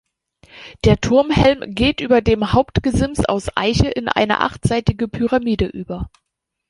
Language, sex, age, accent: German, female, 30-39, Deutschland Deutsch